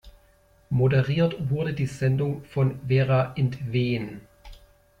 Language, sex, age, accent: German, male, 30-39, Deutschland Deutsch